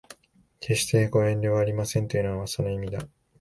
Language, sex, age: Japanese, male, 19-29